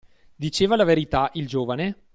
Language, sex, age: Italian, male, 19-29